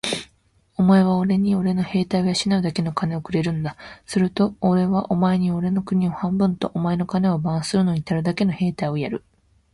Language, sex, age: Japanese, female, 19-29